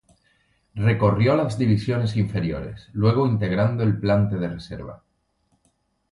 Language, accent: Spanish, España: Sur peninsular (Andalucia, Extremadura, Murcia)